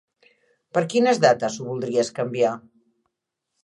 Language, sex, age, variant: Catalan, female, 60-69, Central